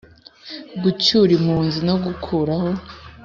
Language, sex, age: Kinyarwanda, female, 19-29